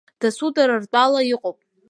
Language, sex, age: Abkhazian, female, under 19